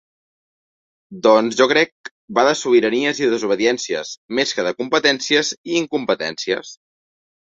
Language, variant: Catalan, Central